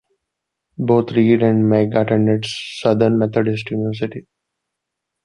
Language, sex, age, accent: English, male, 19-29, India and South Asia (India, Pakistan, Sri Lanka)